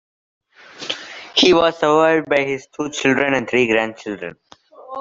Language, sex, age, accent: English, male, under 19, India and South Asia (India, Pakistan, Sri Lanka)